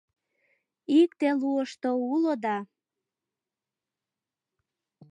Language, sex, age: Mari, female, 19-29